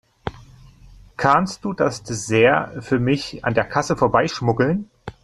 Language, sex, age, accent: German, male, 30-39, Deutschland Deutsch